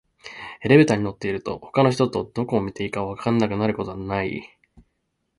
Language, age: Japanese, 19-29